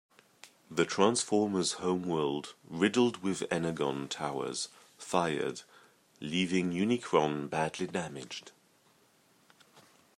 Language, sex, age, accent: English, male, 30-39, England English